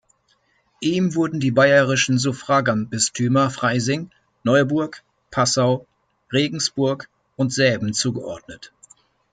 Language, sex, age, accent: German, male, 30-39, Deutschland Deutsch